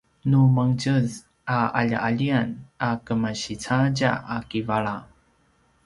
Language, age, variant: Paiwan, 30-39, pinayuanan a kinaikacedasan (東排灣語)